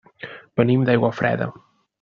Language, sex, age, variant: Catalan, male, 30-39, Central